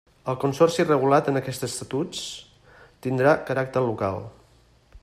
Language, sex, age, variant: Catalan, male, 50-59, Central